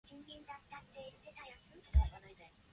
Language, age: English, 19-29